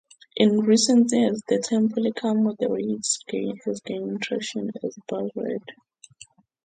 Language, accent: English, Southern African (South Africa, Zimbabwe, Namibia)